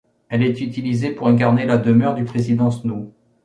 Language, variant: French, Français de métropole